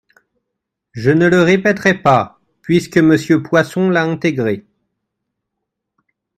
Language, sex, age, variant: French, male, 19-29, Français de métropole